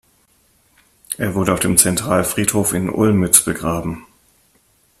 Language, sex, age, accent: German, male, 40-49, Deutschland Deutsch